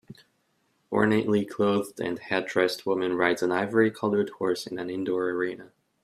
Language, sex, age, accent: English, male, 19-29, United States English